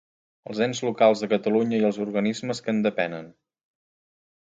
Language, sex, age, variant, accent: Catalan, male, 30-39, Central, gironí